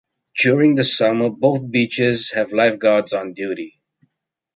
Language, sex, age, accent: English, male, 30-39, Australian English